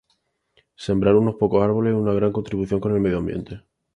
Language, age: Spanish, 19-29